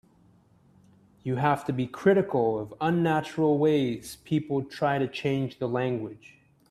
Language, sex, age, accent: English, male, 30-39, Canadian English